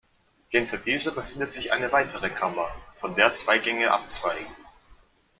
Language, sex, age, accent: German, male, 19-29, Deutschland Deutsch